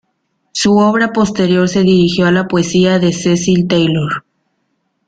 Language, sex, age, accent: Spanish, female, 19-29, México